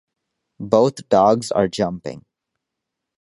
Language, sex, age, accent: English, male, under 19, United States English